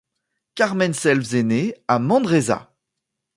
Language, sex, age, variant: French, male, 30-39, Français de métropole